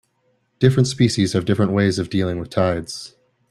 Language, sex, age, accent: English, male, 30-39, United States English